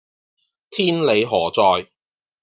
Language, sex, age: Cantonese, male, 40-49